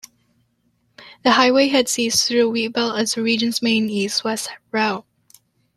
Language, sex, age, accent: English, female, under 19, United States English